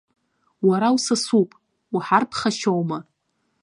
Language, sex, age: Abkhazian, female, 19-29